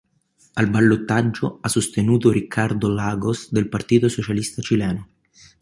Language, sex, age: Italian, male, 19-29